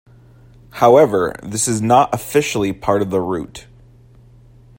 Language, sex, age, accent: English, male, 19-29, United States English